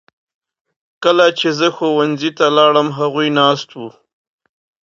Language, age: Pashto, 30-39